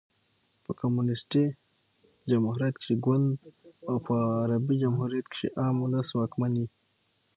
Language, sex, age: Pashto, male, 19-29